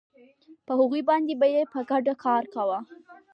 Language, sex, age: Pashto, female, under 19